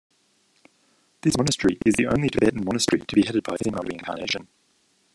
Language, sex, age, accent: English, male, 30-39, Australian English